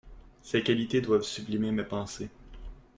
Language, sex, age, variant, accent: French, male, 19-29, Français d'Amérique du Nord, Français du Canada